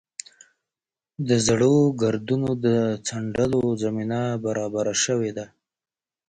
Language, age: Pashto, 40-49